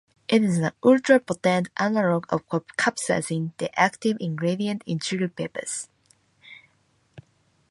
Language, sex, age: English, female, 19-29